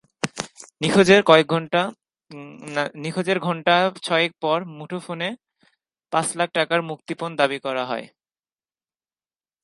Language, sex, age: Bengali, male, 19-29